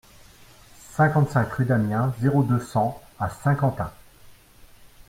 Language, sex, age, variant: French, male, 40-49, Français de métropole